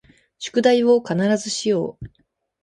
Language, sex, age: Japanese, female, 19-29